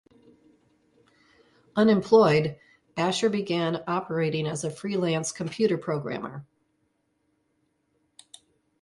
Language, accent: English, United States English